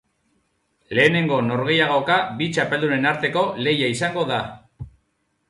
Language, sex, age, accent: Basque, male, 40-49, Mendebalekoa (Araba, Bizkaia, Gipuzkoako mendebaleko herri batzuk)